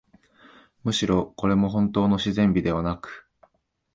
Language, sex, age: Japanese, male, 19-29